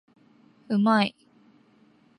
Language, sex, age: Japanese, female, 19-29